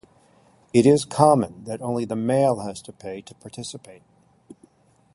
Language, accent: English, United States English